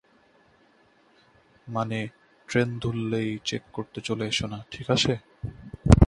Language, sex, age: Bengali, male, 19-29